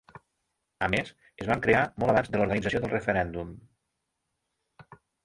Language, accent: Catalan, Lleidatà